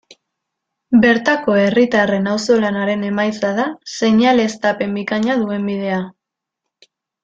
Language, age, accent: Basque, 19-29, Erdialdekoa edo Nafarra (Gipuzkoa, Nafarroa)